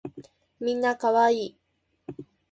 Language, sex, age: Japanese, female, under 19